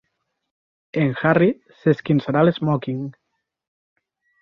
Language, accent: Catalan, occidental